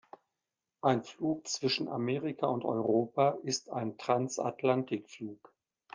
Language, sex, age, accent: German, male, 60-69, Deutschland Deutsch